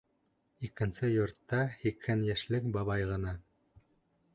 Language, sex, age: Bashkir, male, 19-29